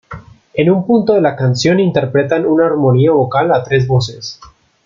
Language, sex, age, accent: Spanish, male, 19-29, Andino-Pacífico: Colombia, Perú, Ecuador, oeste de Bolivia y Venezuela andina